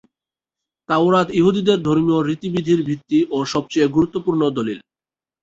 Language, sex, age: Bengali, male, 19-29